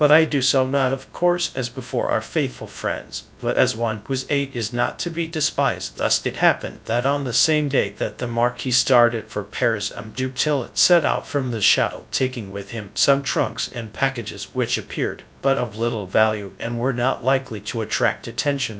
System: TTS, GradTTS